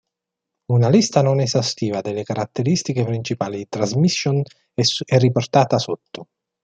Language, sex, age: Italian, male, 40-49